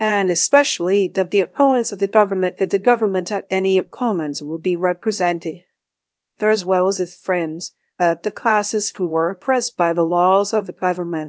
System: TTS, VITS